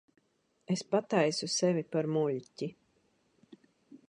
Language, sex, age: Latvian, female, 40-49